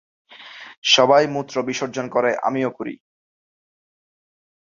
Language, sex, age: Bengali, male, 19-29